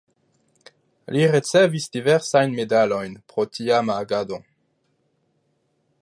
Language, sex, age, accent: Esperanto, male, under 19, Internacia